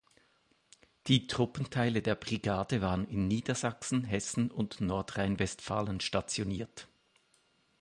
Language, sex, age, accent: German, male, 50-59, Schweizerdeutsch